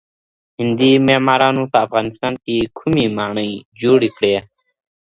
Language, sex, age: Pashto, female, under 19